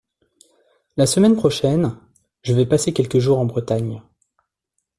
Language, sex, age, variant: French, male, 30-39, Français de métropole